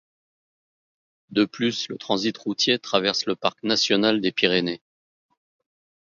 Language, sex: French, male